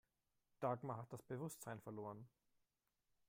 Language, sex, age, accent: German, male, 30-39, Deutschland Deutsch